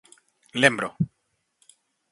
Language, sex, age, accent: Galician, male, 30-39, Central (gheada)